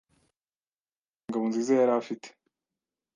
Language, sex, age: Kinyarwanda, male, 19-29